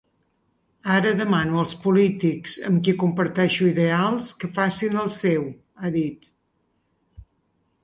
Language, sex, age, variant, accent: Catalan, female, 50-59, Balear, menorquí